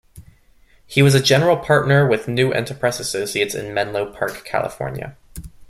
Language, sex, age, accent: English, male, 19-29, United States English